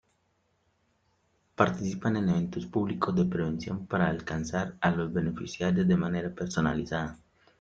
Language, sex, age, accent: Spanish, male, 30-39, Andino-Pacífico: Colombia, Perú, Ecuador, oeste de Bolivia y Venezuela andina